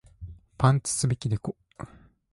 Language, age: Japanese, 19-29